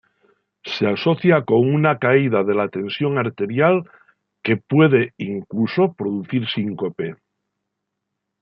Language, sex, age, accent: Spanish, male, 70-79, España: Norte peninsular (Asturias, Castilla y León, Cantabria, País Vasco, Navarra, Aragón, La Rioja, Guadalajara, Cuenca)